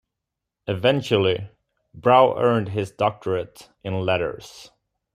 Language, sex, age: English, male, 19-29